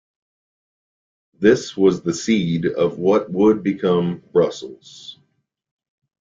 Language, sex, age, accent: English, male, 40-49, United States English